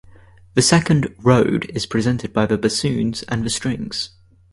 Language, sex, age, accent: English, male, 19-29, England English